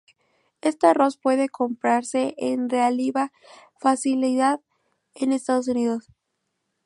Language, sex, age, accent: Spanish, female, under 19, México